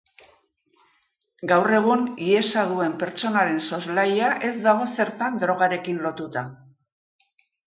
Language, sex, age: Basque, female, 60-69